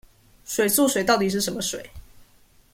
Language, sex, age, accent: Chinese, female, 19-29, 出生地：臺北市